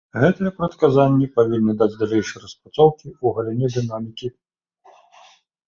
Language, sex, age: Belarusian, male, 30-39